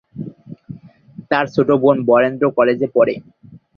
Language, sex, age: Bengali, male, 19-29